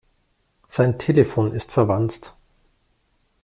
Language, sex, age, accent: German, male, 40-49, Deutschland Deutsch